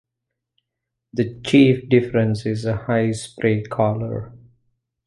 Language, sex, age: English, male, 40-49